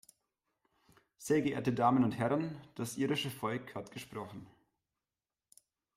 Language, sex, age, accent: German, male, 30-39, Deutschland Deutsch